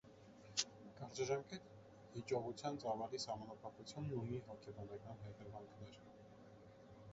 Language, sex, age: Armenian, male, 19-29